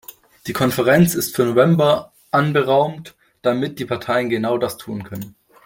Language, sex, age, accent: German, male, 19-29, Deutschland Deutsch